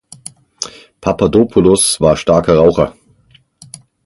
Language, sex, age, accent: German, male, 40-49, Deutschland Deutsch; Österreichisches Deutsch